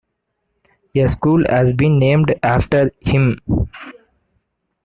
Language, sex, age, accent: English, male, 19-29, United States English